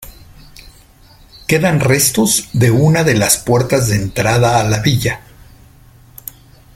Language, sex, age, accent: Spanish, male, 50-59, México